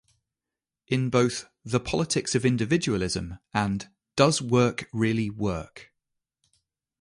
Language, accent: English, England English